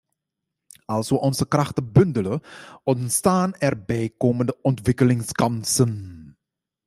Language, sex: Dutch, male